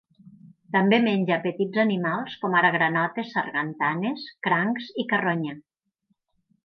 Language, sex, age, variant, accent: Catalan, female, 50-59, Nord-Occidental, Tortosí